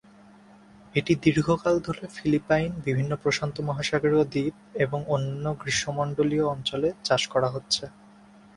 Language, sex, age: Bengali, male, 19-29